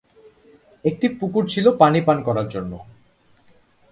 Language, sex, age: Bengali, male, 19-29